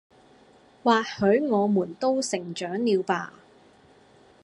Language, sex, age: Cantonese, female, 19-29